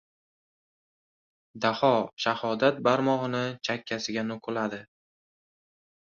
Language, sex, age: Uzbek, male, under 19